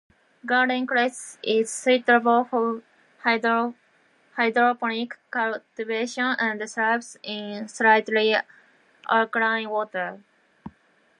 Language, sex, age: English, female, 19-29